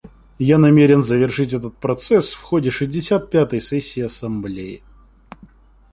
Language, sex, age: Russian, male, 19-29